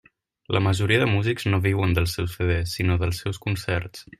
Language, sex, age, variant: Catalan, male, 19-29, Central